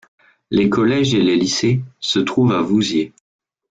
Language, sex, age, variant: French, male, under 19, Français de métropole